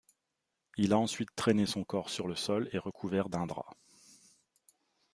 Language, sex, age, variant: French, male, 40-49, Français de métropole